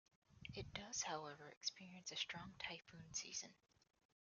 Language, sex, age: English, female, 19-29